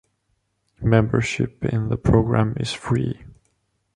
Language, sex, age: English, male, 19-29